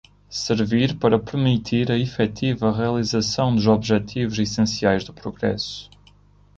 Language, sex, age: Portuguese, male, 19-29